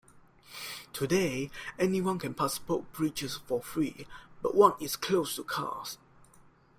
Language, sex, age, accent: English, male, 19-29, Malaysian English